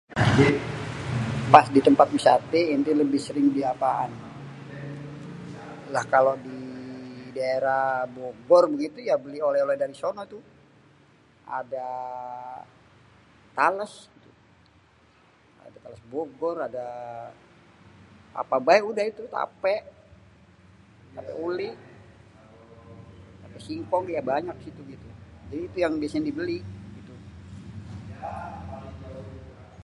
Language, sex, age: Betawi, male, 40-49